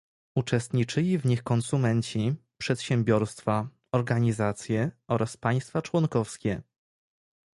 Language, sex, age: Polish, male, 19-29